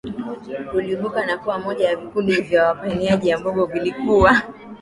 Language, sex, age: Swahili, female, 19-29